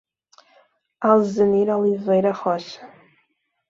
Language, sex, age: Portuguese, female, 19-29